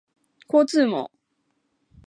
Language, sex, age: Japanese, female, under 19